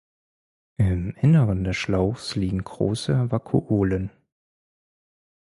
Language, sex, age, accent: German, male, 30-39, Deutschland Deutsch